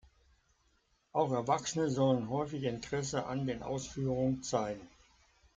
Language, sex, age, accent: German, male, 70-79, Deutschland Deutsch